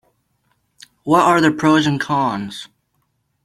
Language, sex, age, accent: English, male, 19-29, United States English